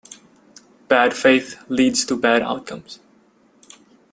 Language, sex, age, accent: English, male, 19-29, United States English